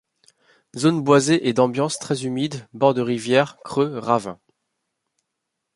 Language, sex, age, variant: French, male, 30-39, Français de métropole